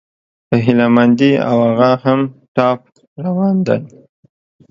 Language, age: Pashto, 19-29